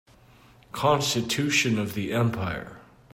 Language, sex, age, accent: English, male, 40-49, United States English